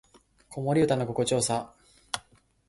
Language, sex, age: Japanese, male, 19-29